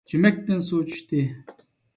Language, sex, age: Uyghur, male, 30-39